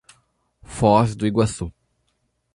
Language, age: Portuguese, 19-29